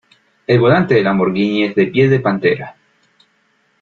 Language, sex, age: Spanish, male, 19-29